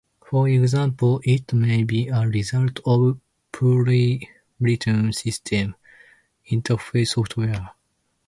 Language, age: English, 19-29